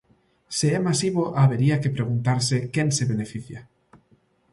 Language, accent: Galician, Normativo (estándar)